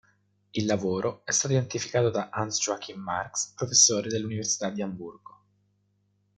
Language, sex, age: Italian, male, 19-29